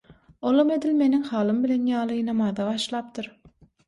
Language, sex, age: Turkmen, female, 19-29